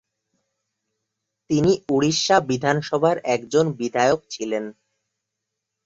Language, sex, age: Bengali, male, 19-29